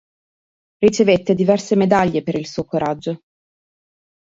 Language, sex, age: Italian, female, 30-39